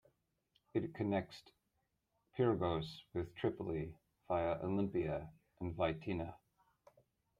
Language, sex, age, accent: English, male, 40-49, United States English